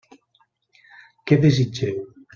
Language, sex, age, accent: Catalan, male, 40-49, valencià